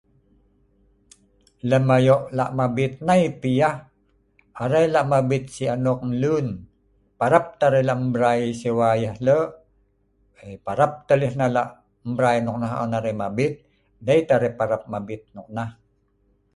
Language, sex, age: Sa'ban, male, 50-59